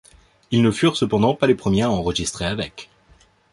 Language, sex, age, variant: French, male, 19-29, Français de métropole